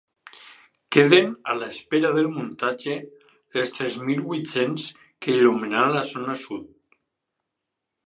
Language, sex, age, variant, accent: Catalan, male, 50-59, Valencià central, valencià